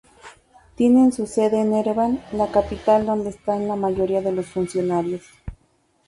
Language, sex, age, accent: Spanish, female, 40-49, México